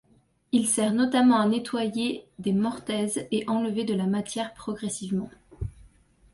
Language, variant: French, Français de métropole